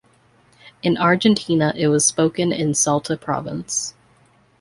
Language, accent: English, United States English